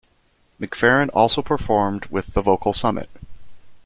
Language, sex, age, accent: English, male, 19-29, United States English